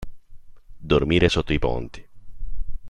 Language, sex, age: Italian, male, 19-29